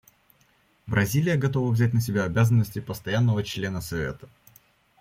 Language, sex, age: Russian, male, under 19